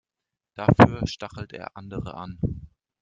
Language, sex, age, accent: German, male, 30-39, Deutschland Deutsch